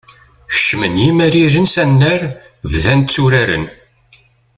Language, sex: Kabyle, male